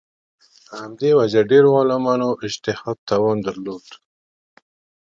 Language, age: Pashto, 50-59